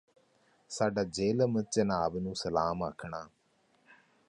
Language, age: Punjabi, 30-39